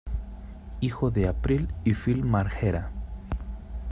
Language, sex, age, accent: Spanish, male, 30-39, México